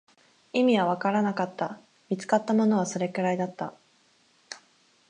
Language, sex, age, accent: Japanese, female, 19-29, 関東